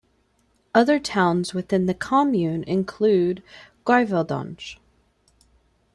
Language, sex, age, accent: English, female, 30-39, United States English